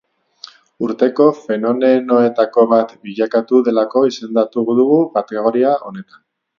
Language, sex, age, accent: Basque, male, 30-39, Mendebalekoa (Araba, Bizkaia, Gipuzkoako mendebaleko herri batzuk)